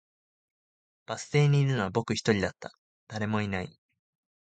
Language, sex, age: Japanese, male, 19-29